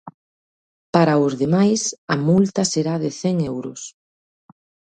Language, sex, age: Galician, female, 30-39